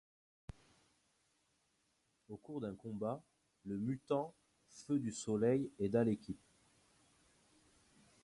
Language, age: French, 30-39